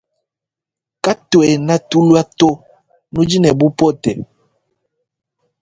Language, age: Luba-Lulua, 19-29